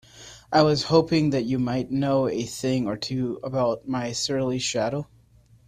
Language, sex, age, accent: English, male, 19-29, United States English